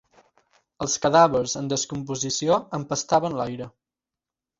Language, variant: Catalan, Central